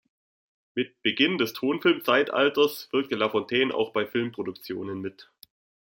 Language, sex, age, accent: German, male, 19-29, Deutschland Deutsch